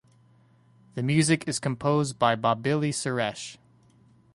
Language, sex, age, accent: English, male, 30-39, United States English